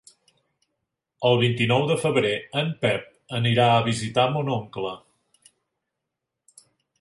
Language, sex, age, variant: Catalan, male, 60-69, Central